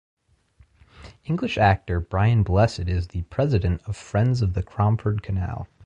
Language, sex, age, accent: English, male, 19-29, United States English